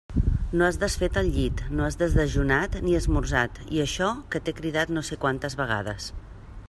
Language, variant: Catalan, Central